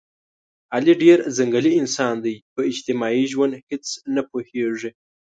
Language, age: Pashto, 19-29